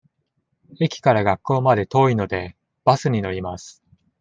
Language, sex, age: Japanese, male, 30-39